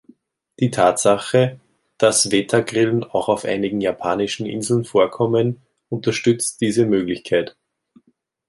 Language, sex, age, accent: German, male, 30-39, Österreichisches Deutsch